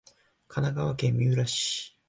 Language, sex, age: Japanese, male, 19-29